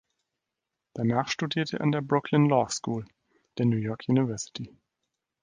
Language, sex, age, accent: German, male, 30-39, Deutschland Deutsch